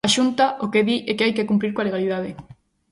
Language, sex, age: Galician, female, 19-29